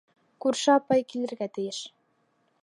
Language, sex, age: Bashkir, female, 19-29